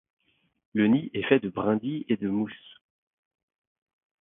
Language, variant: French, Français de métropole